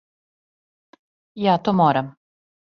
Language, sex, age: Serbian, female, 50-59